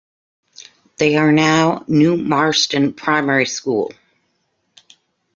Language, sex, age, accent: English, female, 50-59, United States English